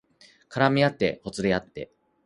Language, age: Japanese, 30-39